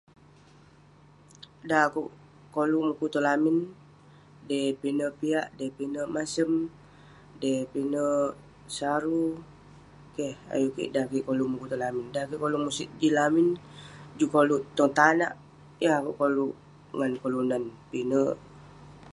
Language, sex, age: Western Penan, female, 30-39